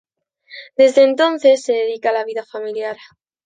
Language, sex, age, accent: Spanish, female, under 19, España: Sur peninsular (Andalucia, Extremadura, Murcia)